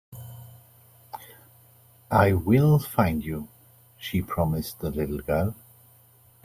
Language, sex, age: English, male, 40-49